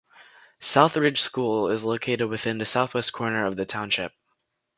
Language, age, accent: English, under 19, United States English